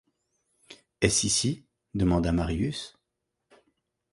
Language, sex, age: French, male, 30-39